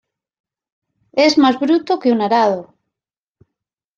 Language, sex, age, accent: Spanish, female, 40-49, España: Centro-Sur peninsular (Madrid, Toledo, Castilla-La Mancha)